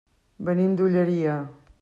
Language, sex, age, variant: Catalan, female, 50-59, Central